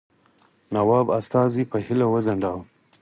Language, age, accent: Pashto, 19-29, معیاري پښتو